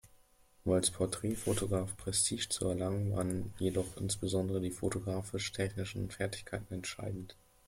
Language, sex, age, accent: German, male, 30-39, Deutschland Deutsch